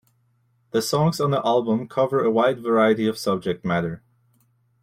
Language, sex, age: English, male, 19-29